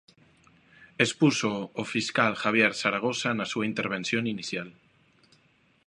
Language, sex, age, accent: Galician, male, 30-39, Neofalante